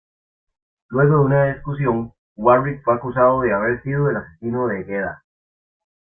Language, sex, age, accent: Spanish, male, 19-29, América central